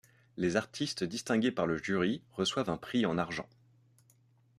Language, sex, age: French, male, 30-39